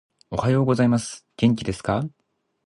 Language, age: Japanese, 30-39